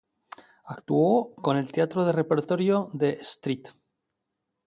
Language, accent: Spanish, España: Norte peninsular (Asturias, Castilla y León, Cantabria, País Vasco, Navarra, Aragón, La Rioja, Guadalajara, Cuenca)